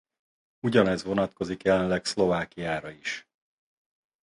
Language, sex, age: Hungarian, male, 40-49